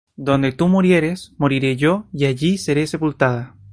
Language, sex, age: Spanish, male, 19-29